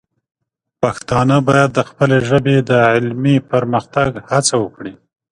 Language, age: Pashto, 30-39